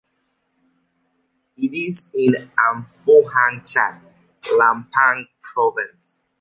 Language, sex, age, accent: English, male, 30-39, United States English